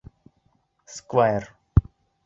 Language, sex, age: Bashkir, male, 19-29